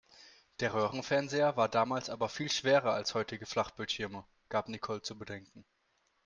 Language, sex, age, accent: German, male, 19-29, Deutschland Deutsch